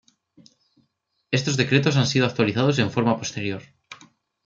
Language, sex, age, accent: Spanish, male, 19-29, España: Norte peninsular (Asturias, Castilla y León, Cantabria, País Vasco, Navarra, Aragón, La Rioja, Guadalajara, Cuenca)